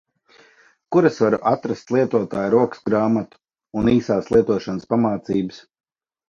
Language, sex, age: Latvian, male, 40-49